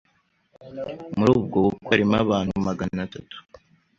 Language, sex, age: Kinyarwanda, male, under 19